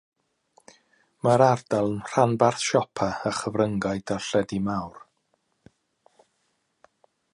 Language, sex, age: Welsh, male, 60-69